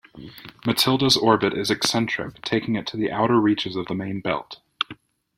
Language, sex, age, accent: English, male, 19-29, United States English